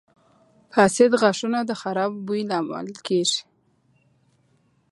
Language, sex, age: Pashto, female, 19-29